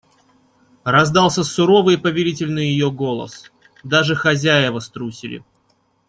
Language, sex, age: Russian, male, 30-39